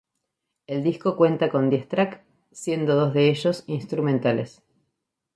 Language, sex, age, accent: Spanish, female, 50-59, Rioplatense: Argentina, Uruguay, este de Bolivia, Paraguay